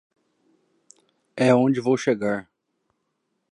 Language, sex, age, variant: Portuguese, male, 19-29, Portuguese (Brasil)